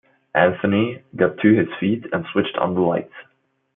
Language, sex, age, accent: English, male, 19-29, England English